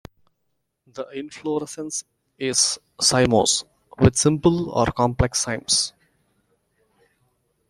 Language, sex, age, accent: English, male, 40-49, India and South Asia (India, Pakistan, Sri Lanka)